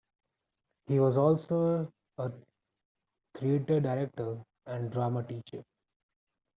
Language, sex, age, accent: English, male, 19-29, India and South Asia (India, Pakistan, Sri Lanka)